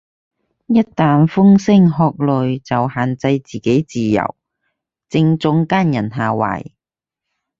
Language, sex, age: Cantonese, female, 30-39